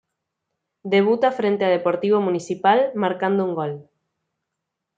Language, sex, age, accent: Spanish, female, 19-29, Rioplatense: Argentina, Uruguay, este de Bolivia, Paraguay